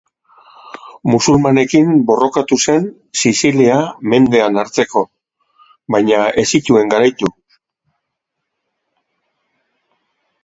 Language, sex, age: Basque, male, 60-69